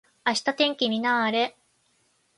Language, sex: Japanese, female